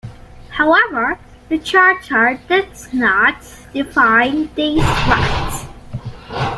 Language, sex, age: English, female, under 19